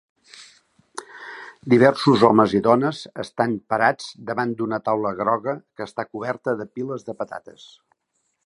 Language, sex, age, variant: Catalan, male, 60-69, Central